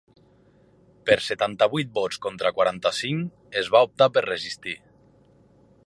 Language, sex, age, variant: Catalan, male, 30-39, Nord-Occidental